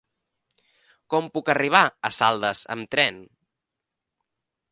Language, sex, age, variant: Catalan, male, 19-29, Central